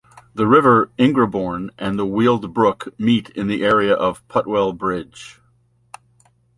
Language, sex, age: English, male, 70-79